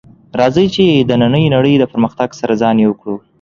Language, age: Pashto, under 19